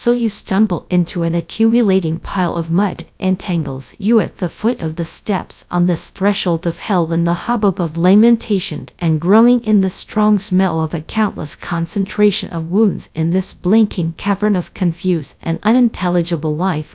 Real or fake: fake